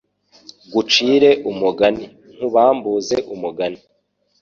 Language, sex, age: Kinyarwanda, male, 19-29